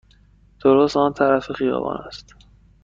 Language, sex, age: Persian, male, 19-29